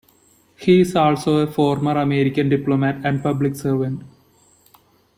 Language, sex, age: English, male, 19-29